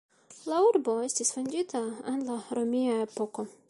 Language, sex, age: Esperanto, female, 19-29